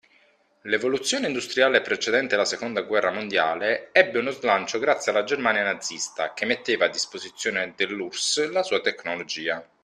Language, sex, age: Italian, male, 30-39